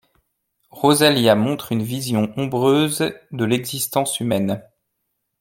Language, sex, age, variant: French, male, 30-39, Français de métropole